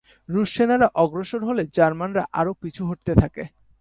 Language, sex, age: Bengali, male, 19-29